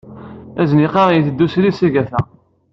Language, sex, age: Kabyle, male, 19-29